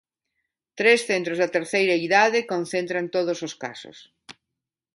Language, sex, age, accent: Galician, female, 50-59, Neofalante